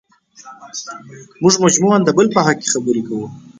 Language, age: Pashto, 19-29